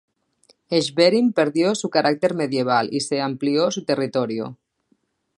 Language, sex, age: Spanish, female, 30-39